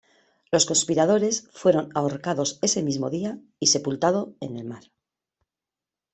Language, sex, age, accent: Spanish, female, 50-59, España: Norte peninsular (Asturias, Castilla y León, Cantabria, País Vasco, Navarra, Aragón, La Rioja, Guadalajara, Cuenca)